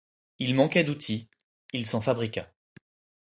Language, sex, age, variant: French, male, 19-29, Français de métropole